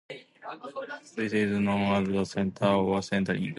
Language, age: English, 19-29